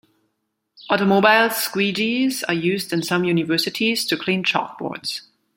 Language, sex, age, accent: English, female, 40-49, United States English